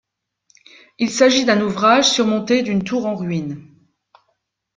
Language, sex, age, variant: French, female, 50-59, Français de métropole